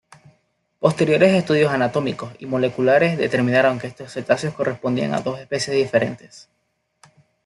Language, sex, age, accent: Spanish, male, 19-29, Caribe: Cuba, Venezuela, Puerto Rico, República Dominicana, Panamá, Colombia caribeña, México caribeño, Costa del golfo de México